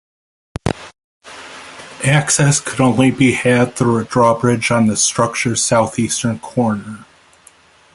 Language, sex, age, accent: English, male, 30-39, United States English